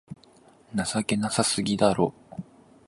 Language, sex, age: Japanese, male, 19-29